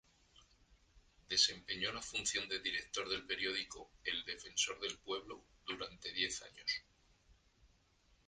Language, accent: Spanish, España: Centro-Sur peninsular (Madrid, Toledo, Castilla-La Mancha)